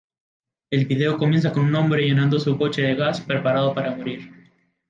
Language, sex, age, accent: Spanish, male, 19-29, América central